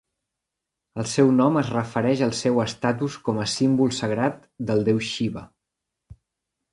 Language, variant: Catalan, Central